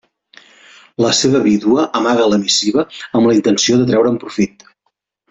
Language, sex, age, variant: Catalan, male, 50-59, Central